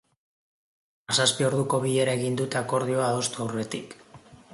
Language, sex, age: Basque, male, 50-59